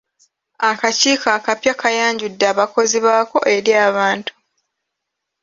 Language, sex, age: Ganda, female, 19-29